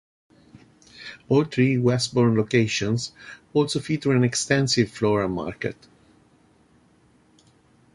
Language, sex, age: English, male, 40-49